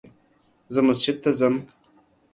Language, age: Pashto, 19-29